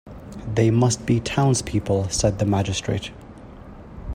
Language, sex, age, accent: English, male, 19-29, England English